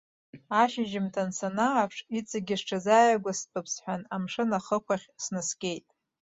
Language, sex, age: Abkhazian, female, 40-49